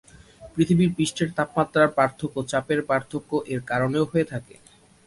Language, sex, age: Bengali, male, 19-29